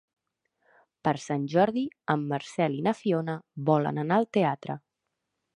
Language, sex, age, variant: Catalan, female, 19-29, Central